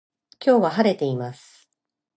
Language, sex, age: Japanese, female, 50-59